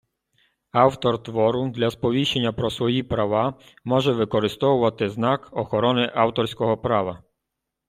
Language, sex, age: Ukrainian, male, 30-39